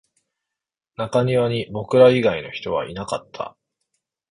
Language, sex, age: Japanese, male, 40-49